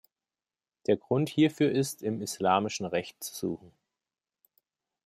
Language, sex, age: German, male, 40-49